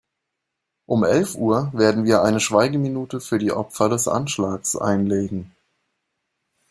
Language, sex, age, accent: German, male, 19-29, Deutschland Deutsch